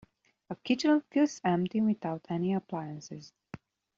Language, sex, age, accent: English, female, 30-39, United States English